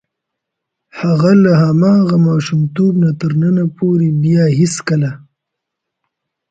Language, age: Pashto, 19-29